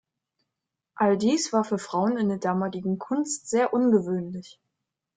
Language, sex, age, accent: German, female, 19-29, Deutschland Deutsch